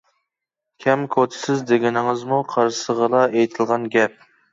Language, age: Uyghur, 19-29